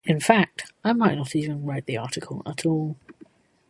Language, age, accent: English, 19-29, England English